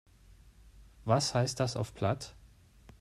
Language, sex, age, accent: German, male, 40-49, Deutschland Deutsch